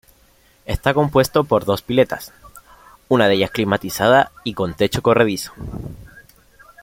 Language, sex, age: Spanish, male, under 19